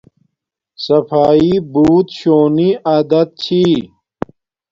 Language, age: Domaaki, 30-39